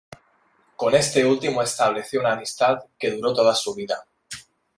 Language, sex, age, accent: Spanish, male, 19-29, España: Norte peninsular (Asturias, Castilla y León, Cantabria, País Vasco, Navarra, Aragón, La Rioja, Guadalajara, Cuenca)